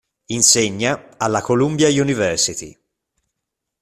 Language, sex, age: Italian, male, 40-49